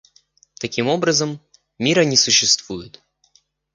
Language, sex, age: Russian, male, 19-29